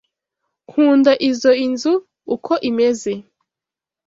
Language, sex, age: Kinyarwanda, female, 19-29